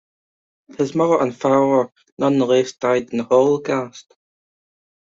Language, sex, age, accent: English, male, 19-29, Scottish English